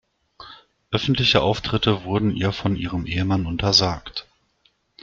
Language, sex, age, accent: German, male, 40-49, Deutschland Deutsch